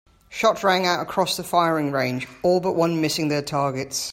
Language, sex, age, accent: English, female, 30-39, England English